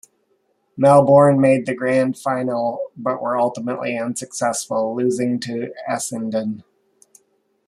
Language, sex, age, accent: English, male, 30-39, United States English